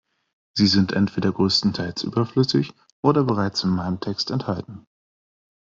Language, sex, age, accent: German, male, 19-29, Deutschland Deutsch